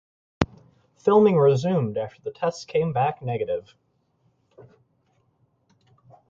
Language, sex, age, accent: English, male, 19-29, United States English